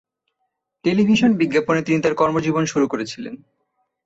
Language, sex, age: Bengali, male, 19-29